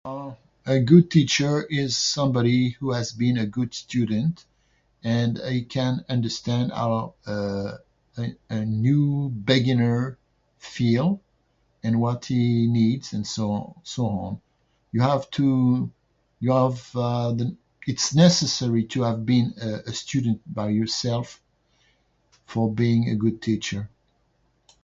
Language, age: English, 60-69